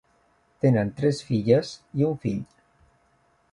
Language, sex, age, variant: Catalan, male, 40-49, Central